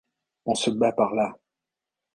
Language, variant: French, Français de métropole